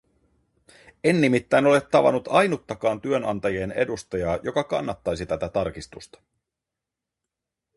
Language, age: Finnish, 40-49